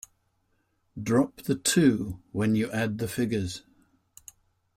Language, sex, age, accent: English, male, 70-79, England English